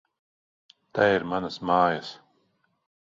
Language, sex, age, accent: Latvian, male, 40-49, Krievu